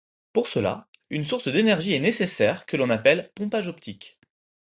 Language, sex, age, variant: French, male, 19-29, Français de métropole